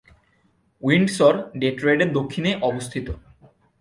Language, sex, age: Bengali, male, 19-29